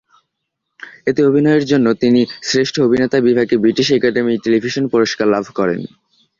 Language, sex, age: Bengali, male, under 19